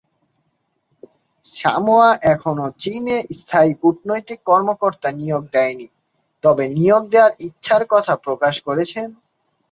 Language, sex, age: Bengali, male, 19-29